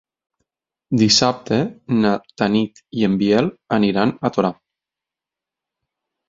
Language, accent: Catalan, valencià